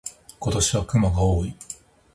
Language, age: Japanese, 30-39